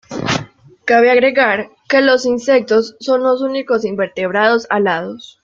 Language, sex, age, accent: Spanish, female, under 19, América central